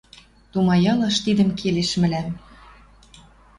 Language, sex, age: Western Mari, female, 40-49